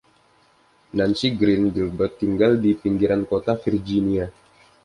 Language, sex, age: Indonesian, male, 19-29